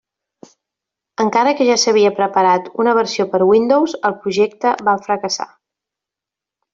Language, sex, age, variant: Catalan, female, 40-49, Central